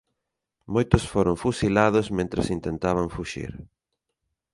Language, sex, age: Galician, male, 40-49